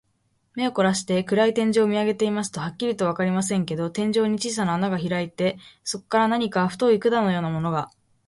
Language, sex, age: Japanese, female, under 19